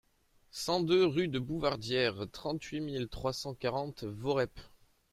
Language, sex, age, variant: French, male, 30-39, Français de métropole